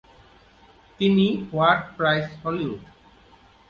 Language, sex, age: Bengali, male, 30-39